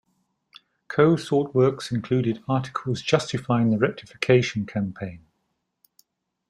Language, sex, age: English, male, 60-69